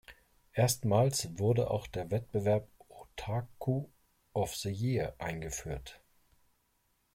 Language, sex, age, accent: German, male, 40-49, Deutschland Deutsch